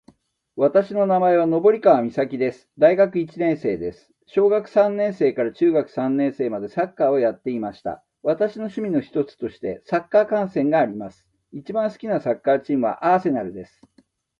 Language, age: Japanese, 60-69